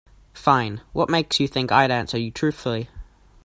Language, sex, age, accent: English, male, under 19, Australian English